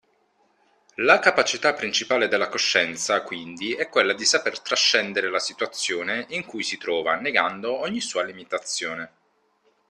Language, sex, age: Italian, male, 30-39